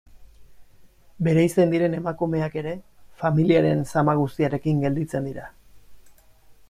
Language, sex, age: Basque, male, 40-49